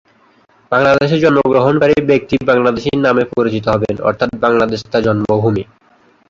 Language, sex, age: Bengali, male, 19-29